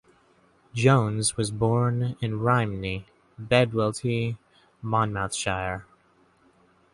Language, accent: English, United States English